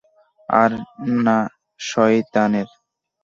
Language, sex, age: Bengali, male, under 19